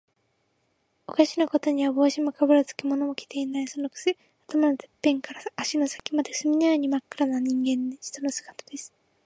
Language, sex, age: Japanese, female, 19-29